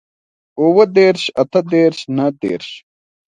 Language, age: Pashto, 30-39